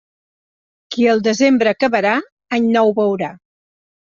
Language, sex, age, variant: Catalan, female, 60-69, Central